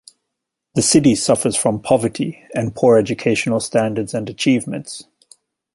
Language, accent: English, Australian English